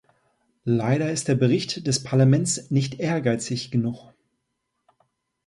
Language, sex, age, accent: German, male, 30-39, Deutschland Deutsch